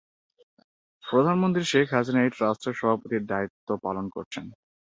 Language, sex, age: Bengali, male, under 19